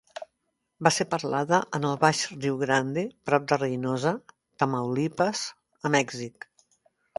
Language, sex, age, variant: Catalan, female, 70-79, Central